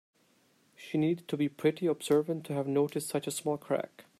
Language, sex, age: English, male, 30-39